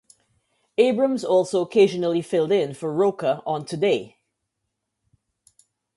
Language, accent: English, West Indies and Bermuda (Bahamas, Bermuda, Jamaica, Trinidad)